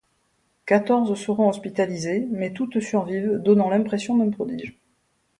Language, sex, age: French, female, 50-59